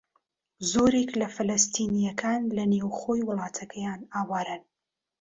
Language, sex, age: Central Kurdish, female, 30-39